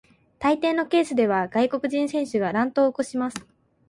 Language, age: Japanese, 19-29